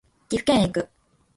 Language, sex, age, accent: Japanese, female, under 19, 標準